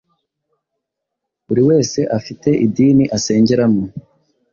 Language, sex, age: Kinyarwanda, male, 19-29